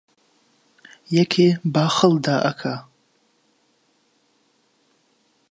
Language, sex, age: Central Kurdish, male, 19-29